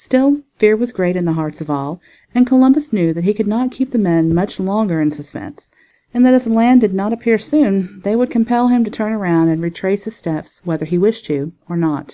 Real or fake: real